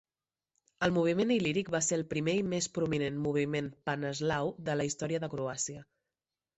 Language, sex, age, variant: Catalan, female, 19-29, Central